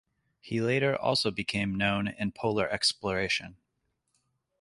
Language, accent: English, United States English